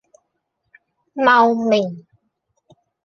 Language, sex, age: Cantonese, female, 30-39